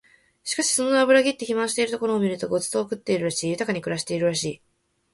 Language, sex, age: Japanese, female, 19-29